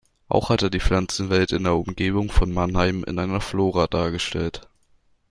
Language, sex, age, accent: German, male, under 19, Deutschland Deutsch